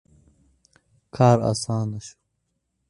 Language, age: Pashto, 19-29